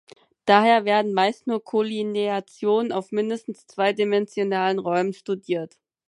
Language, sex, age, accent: German, female, 19-29, Deutschland Deutsch